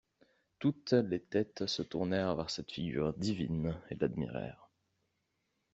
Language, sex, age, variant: French, male, 19-29, Français de métropole